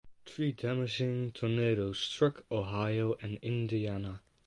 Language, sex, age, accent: English, male, 19-29, Dutch